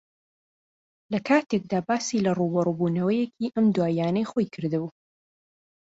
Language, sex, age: Central Kurdish, female, 19-29